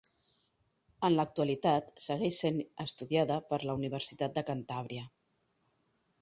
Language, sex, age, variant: Catalan, female, 40-49, Central